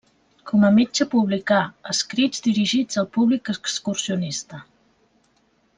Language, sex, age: Catalan, female, 40-49